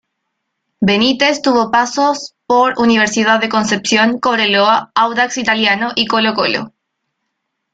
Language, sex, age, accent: Spanish, female, 19-29, Chileno: Chile, Cuyo